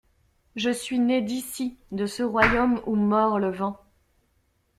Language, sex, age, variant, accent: French, female, 30-39, Français d'Amérique du Nord, Français du Canada